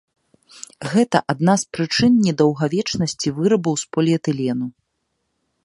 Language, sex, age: Belarusian, female, 30-39